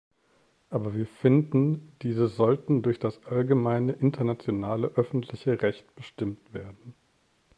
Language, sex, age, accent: German, male, 30-39, Deutschland Deutsch